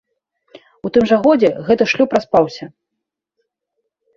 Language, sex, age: Belarusian, female, 30-39